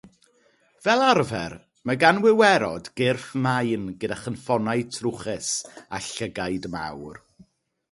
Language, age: Welsh, 30-39